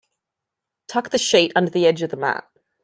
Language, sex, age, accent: English, female, 30-39, Australian English